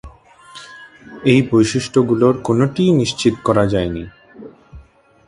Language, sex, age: Bengali, male, 30-39